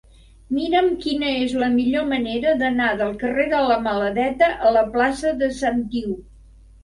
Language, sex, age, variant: Catalan, female, 60-69, Central